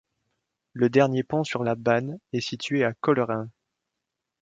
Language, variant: French, Français de métropole